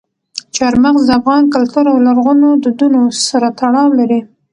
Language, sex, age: Pashto, female, 30-39